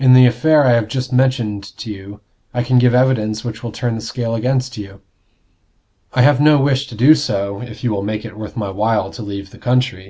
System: none